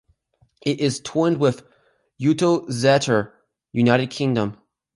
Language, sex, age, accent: English, male, under 19, United States English